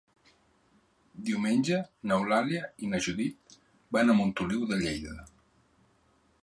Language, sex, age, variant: Catalan, male, 40-49, Central